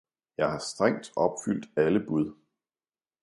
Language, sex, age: Danish, male, 40-49